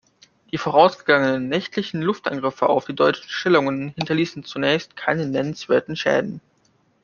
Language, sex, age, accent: German, male, under 19, Deutschland Deutsch